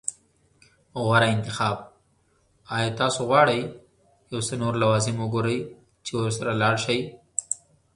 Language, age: Pashto, 30-39